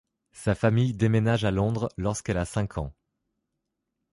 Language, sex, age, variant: French, male, 30-39, Français de métropole